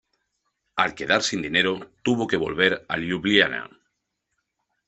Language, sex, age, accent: Spanish, male, 40-49, España: Centro-Sur peninsular (Madrid, Toledo, Castilla-La Mancha)